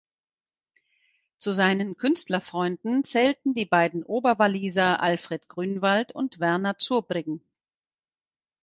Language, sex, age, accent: German, female, 50-59, Deutschland Deutsch